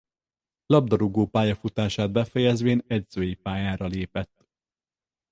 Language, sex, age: Hungarian, male, 50-59